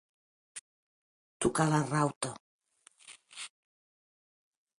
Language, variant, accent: Catalan, Central, central